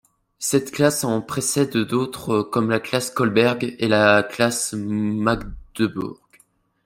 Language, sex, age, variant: French, male, under 19, Français de métropole